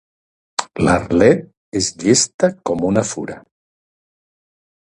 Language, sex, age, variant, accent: Catalan, male, 60-69, Central, Català central